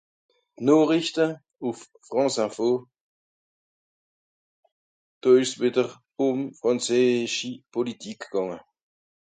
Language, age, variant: Swiss German, 40-49, Nordniederàlemmànisch (Rishoffe, Zàwere, Bùsswìller, Hawenau, Brüemt, Stroossbùri, Molse, Dàmbàch, Schlettstàtt, Pfàlzbùri usw.)